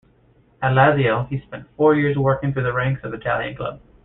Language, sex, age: English, male, 19-29